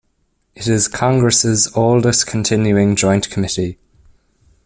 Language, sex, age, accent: English, male, under 19, Irish English